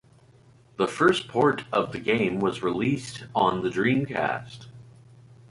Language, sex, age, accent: English, male, 30-39, United States English